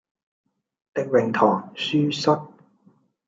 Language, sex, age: Cantonese, male, 40-49